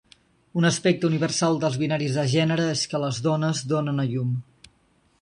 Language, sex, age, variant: Catalan, male, 19-29, Nord-Occidental